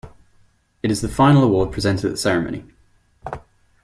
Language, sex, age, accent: English, male, 19-29, England English